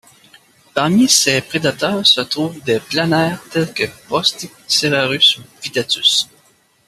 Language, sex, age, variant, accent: French, male, 30-39, Français d'Amérique du Nord, Français du Canada